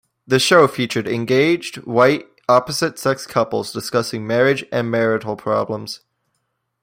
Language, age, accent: English, under 19, Canadian English